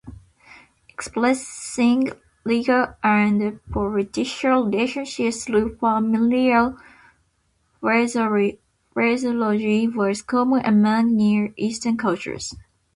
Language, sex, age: English, female, 19-29